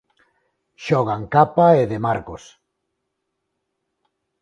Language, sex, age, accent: Galician, male, 40-49, Normativo (estándar); Neofalante